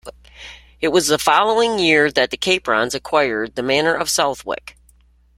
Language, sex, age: English, female, 60-69